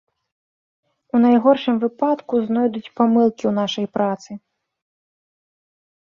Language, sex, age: Belarusian, female, 19-29